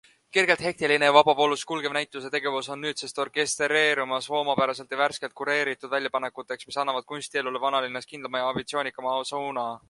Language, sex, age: Estonian, male, 19-29